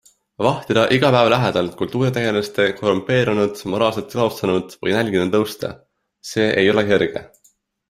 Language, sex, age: Estonian, male, 19-29